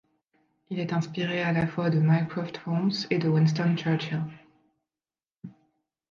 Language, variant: French, Français de métropole